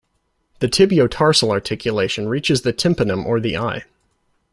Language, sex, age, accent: English, male, 19-29, United States English